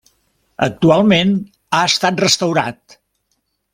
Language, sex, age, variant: Catalan, male, 70-79, Central